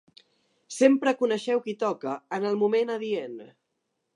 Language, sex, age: Catalan, male, 19-29